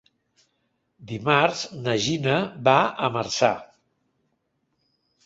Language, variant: Catalan, Central